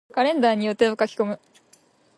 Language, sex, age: Japanese, female, 19-29